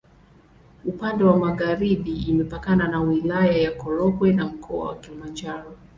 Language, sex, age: Swahili, female, 30-39